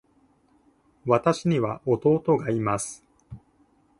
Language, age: Japanese, 19-29